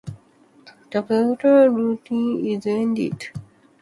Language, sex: English, female